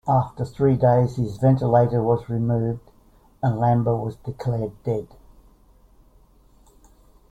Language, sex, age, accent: English, male, 70-79, Australian English